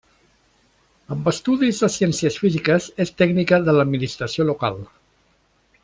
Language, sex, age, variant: Catalan, male, 60-69, Central